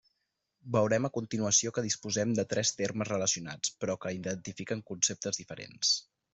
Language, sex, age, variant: Catalan, male, 19-29, Central